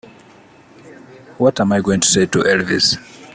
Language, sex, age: English, male, 19-29